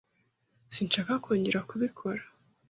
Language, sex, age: Kinyarwanda, female, 19-29